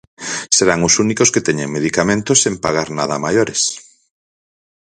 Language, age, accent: Galician, 40-49, Atlántico (seseo e gheada)